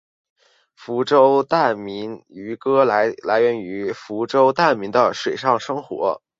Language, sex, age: Chinese, male, 19-29